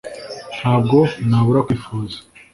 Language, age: Kinyarwanda, 19-29